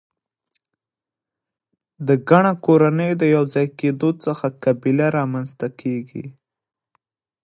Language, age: Pashto, 19-29